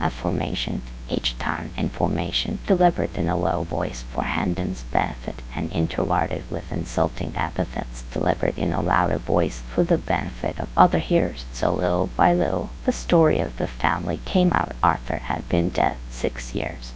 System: TTS, GradTTS